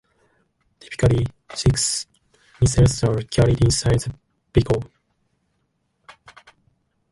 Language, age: English, 19-29